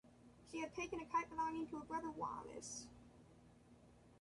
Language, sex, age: English, male, under 19